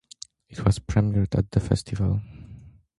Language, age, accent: English, under 19, United States English